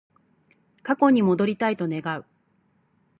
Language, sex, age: Japanese, female, 40-49